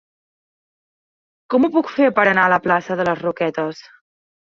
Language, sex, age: Catalan, female, under 19